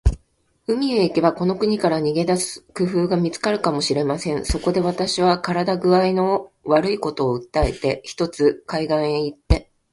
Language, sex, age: Japanese, female, 40-49